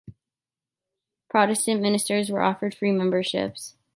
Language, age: English, 19-29